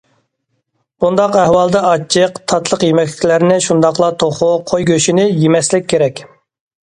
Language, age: Uyghur, 30-39